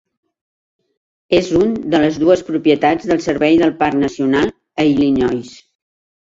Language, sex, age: Catalan, female, 60-69